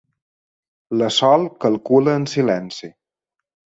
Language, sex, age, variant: Catalan, male, 30-39, Balear